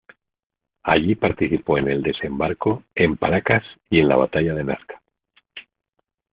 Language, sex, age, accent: Spanish, male, 50-59, España: Centro-Sur peninsular (Madrid, Toledo, Castilla-La Mancha)